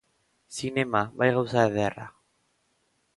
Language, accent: Basque, Erdialdekoa edo Nafarra (Gipuzkoa, Nafarroa)